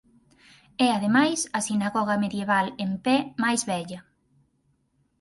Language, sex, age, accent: Galician, female, 19-29, Central (sen gheada)